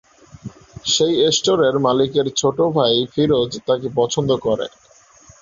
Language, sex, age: Bengali, male, 19-29